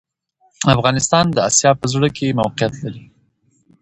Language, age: Pashto, 19-29